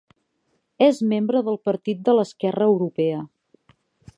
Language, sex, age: Catalan, female, 40-49